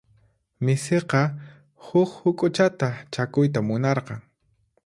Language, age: Puno Quechua, 30-39